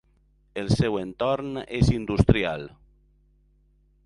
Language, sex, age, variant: Catalan, male, 40-49, Valencià meridional